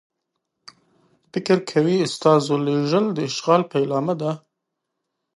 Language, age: Pashto, 19-29